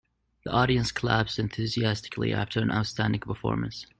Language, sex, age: English, male, 19-29